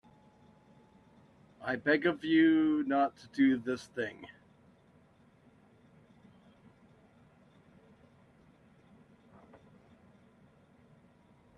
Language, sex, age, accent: English, male, 40-49, United States English